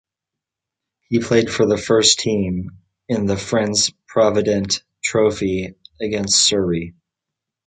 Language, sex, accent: English, male, United States English